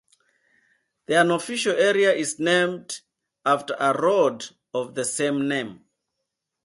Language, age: English, 50-59